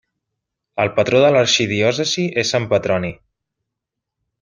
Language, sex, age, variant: Catalan, male, 30-39, Central